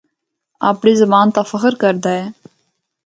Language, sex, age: Northern Hindko, female, 19-29